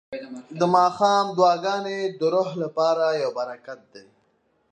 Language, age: Pashto, 19-29